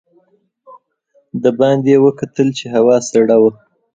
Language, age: Pashto, 19-29